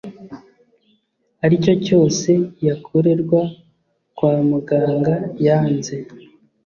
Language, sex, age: Kinyarwanda, male, 30-39